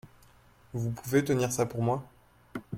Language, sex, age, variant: French, male, 19-29, Français de métropole